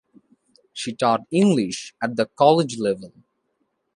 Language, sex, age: English, male, 19-29